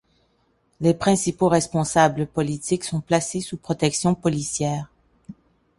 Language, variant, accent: French, Français d'Amérique du Nord, Français du Canada